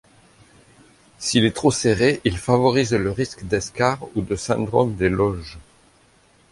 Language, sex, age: French, male, 50-59